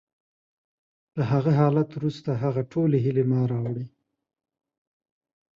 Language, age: Pashto, 30-39